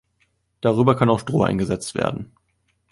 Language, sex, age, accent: German, male, 19-29, Deutschland Deutsch